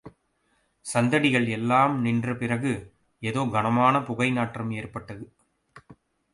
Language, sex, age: Tamil, male, 40-49